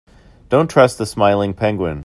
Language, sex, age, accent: English, male, 40-49, United States English